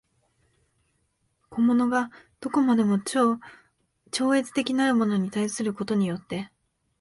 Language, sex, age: Japanese, female, 19-29